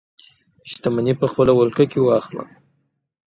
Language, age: Pashto, 19-29